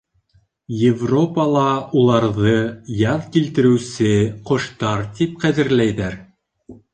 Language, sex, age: Bashkir, male, 19-29